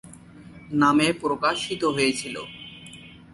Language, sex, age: Bengali, male, 19-29